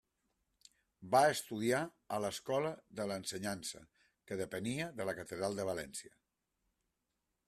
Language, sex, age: Catalan, male, 50-59